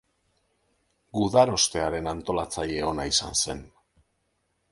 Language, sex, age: Basque, male, 40-49